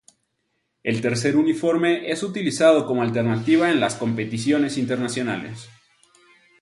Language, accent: Spanish, México